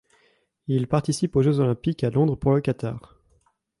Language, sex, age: French, male, under 19